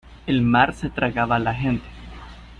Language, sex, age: Spanish, male, 30-39